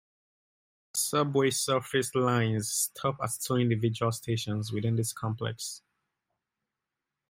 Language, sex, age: English, male, 19-29